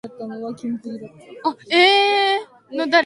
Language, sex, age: English, female, 19-29